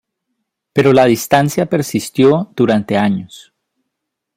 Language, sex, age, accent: Spanish, male, 19-29, Andino-Pacífico: Colombia, Perú, Ecuador, oeste de Bolivia y Venezuela andina